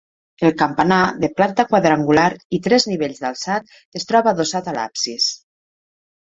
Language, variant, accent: Catalan, Nord-Occidental, Tortosí